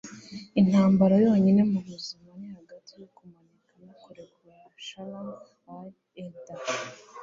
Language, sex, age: Kinyarwanda, female, 19-29